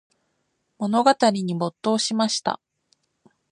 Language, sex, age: Japanese, female, 19-29